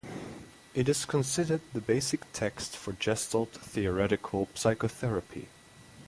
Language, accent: English, United States English; England English